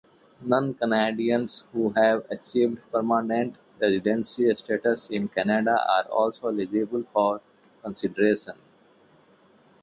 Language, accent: English, India and South Asia (India, Pakistan, Sri Lanka)